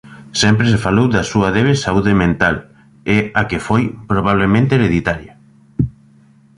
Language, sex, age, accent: Galician, male, 19-29, Normativo (estándar)